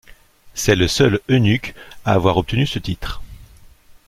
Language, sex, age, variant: French, male, 40-49, Français de métropole